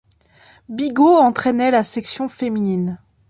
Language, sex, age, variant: French, female, 19-29, Français de métropole